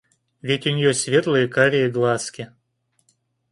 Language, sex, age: Russian, male, 30-39